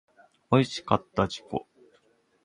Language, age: Japanese, 19-29